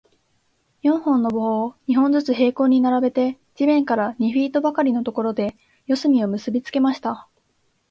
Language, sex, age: Japanese, female, 19-29